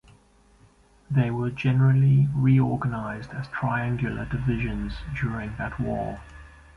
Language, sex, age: English, male, 30-39